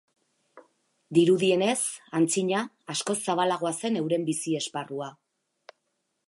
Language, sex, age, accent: Basque, female, 40-49, Erdialdekoa edo Nafarra (Gipuzkoa, Nafarroa)